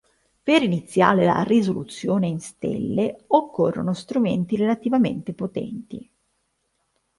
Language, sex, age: Italian, female, 30-39